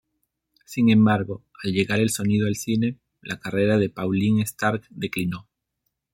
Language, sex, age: Spanish, male, 30-39